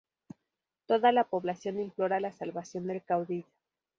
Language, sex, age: Spanish, female, 19-29